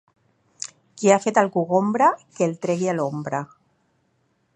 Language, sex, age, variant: Catalan, female, 40-49, Central